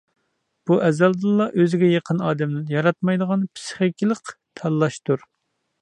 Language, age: Uyghur, 40-49